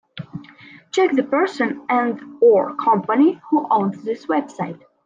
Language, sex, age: English, female, under 19